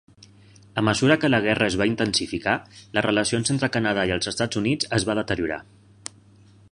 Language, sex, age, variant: Catalan, male, 40-49, Central